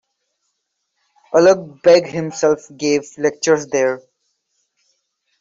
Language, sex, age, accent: English, male, 19-29, India and South Asia (India, Pakistan, Sri Lanka)